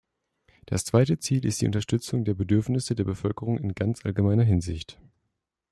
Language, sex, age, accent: German, male, 19-29, Deutschland Deutsch